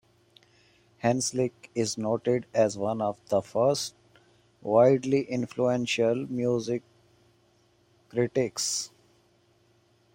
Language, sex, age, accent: English, male, 30-39, India and South Asia (India, Pakistan, Sri Lanka)